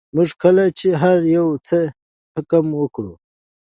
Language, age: Pashto, 30-39